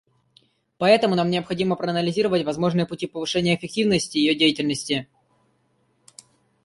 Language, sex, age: Russian, male, under 19